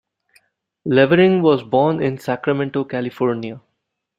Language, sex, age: English, male, 19-29